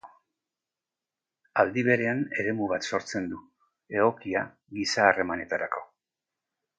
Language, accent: Basque, Mendebalekoa (Araba, Bizkaia, Gipuzkoako mendebaleko herri batzuk)